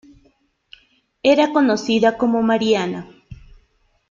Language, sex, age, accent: Spanish, female, 30-39, Andino-Pacífico: Colombia, Perú, Ecuador, oeste de Bolivia y Venezuela andina